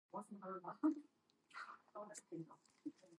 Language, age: English, 19-29